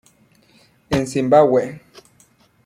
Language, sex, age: Spanish, male, 30-39